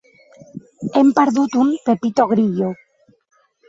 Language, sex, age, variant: Catalan, female, 19-29, Central